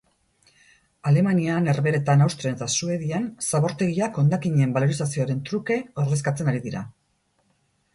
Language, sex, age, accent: Basque, female, 40-49, Erdialdekoa edo Nafarra (Gipuzkoa, Nafarroa)